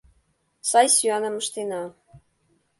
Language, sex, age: Mari, female, 30-39